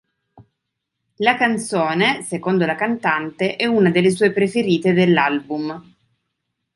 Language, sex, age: Italian, female, 30-39